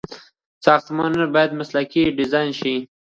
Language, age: Pashto, under 19